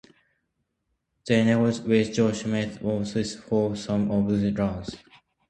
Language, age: English, 19-29